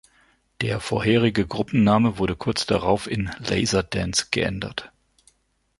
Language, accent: German, Deutschland Deutsch